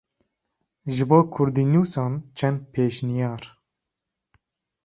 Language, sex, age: Kurdish, male, 19-29